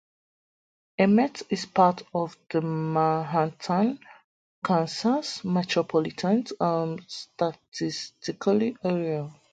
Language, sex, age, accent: English, female, 30-39, England English